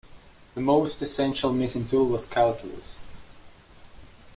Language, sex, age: English, male, 19-29